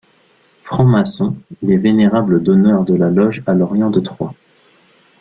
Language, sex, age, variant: French, male, 19-29, Français de métropole